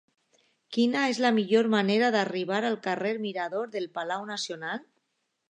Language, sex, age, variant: Catalan, female, under 19, Alacantí